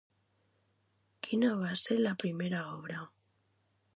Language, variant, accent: Catalan, Central, central